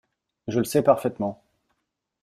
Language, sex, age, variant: French, male, 40-49, Français de métropole